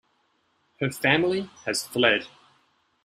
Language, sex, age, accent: English, male, 30-39, Australian English